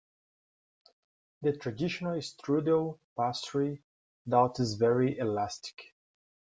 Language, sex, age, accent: English, male, 30-39, United States English